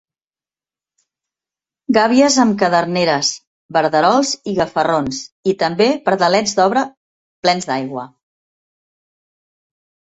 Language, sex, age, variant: Catalan, female, 50-59, Central